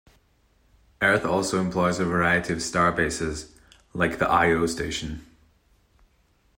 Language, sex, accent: English, male, Scottish English